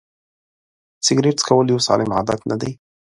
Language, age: Pashto, 30-39